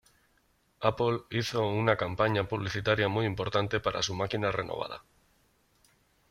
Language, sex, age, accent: Spanish, male, 30-39, España: Norte peninsular (Asturias, Castilla y León, Cantabria, País Vasco, Navarra, Aragón, La Rioja, Guadalajara, Cuenca)